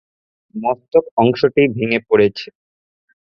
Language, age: Bengali, 19-29